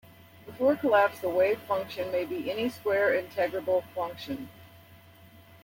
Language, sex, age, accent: English, female, 40-49, United States English